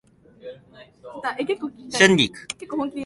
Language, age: Japanese, 19-29